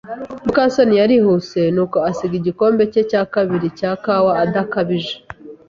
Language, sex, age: Kinyarwanda, female, 30-39